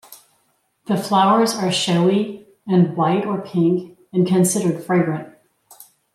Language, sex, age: English, female, 50-59